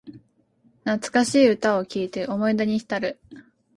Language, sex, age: Japanese, female, 19-29